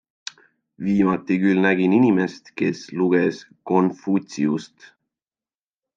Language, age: Estonian, 19-29